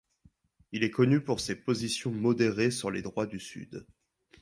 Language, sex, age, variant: French, male, 19-29, Français de métropole